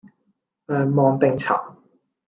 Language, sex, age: Cantonese, male, 40-49